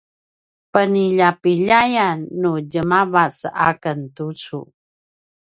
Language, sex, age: Paiwan, female, 50-59